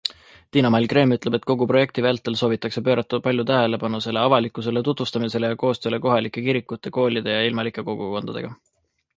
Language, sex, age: Estonian, male, 19-29